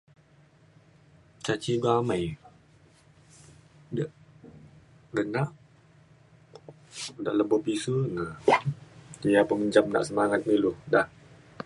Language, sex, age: Mainstream Kenyah, female, 19-29